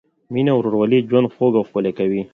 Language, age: Pashto, 30-39